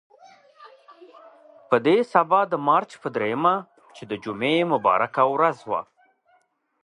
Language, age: Pashto, 30-39